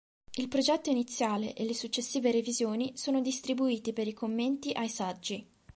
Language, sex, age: Italian, female, 19-29